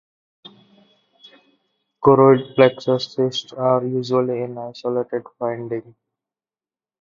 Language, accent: English, India and South Asia (India, Pakistan, Sri Lanka)